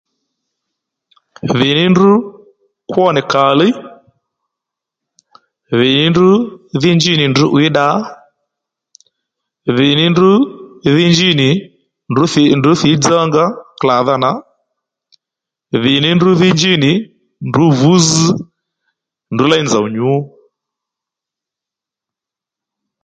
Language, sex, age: Lendu, male, 40-49